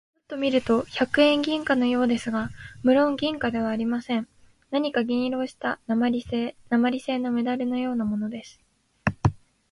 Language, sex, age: Japanese, female, 19-29